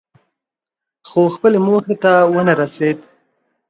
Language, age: Pashto, 19-29